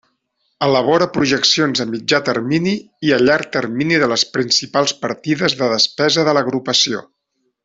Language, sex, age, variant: Catalan, male, 40-49, Central